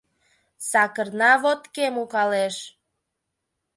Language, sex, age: Mari, female, 19-29